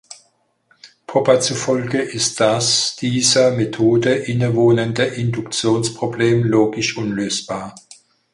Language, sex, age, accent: German, male, 60-69, Deutschland Deutsch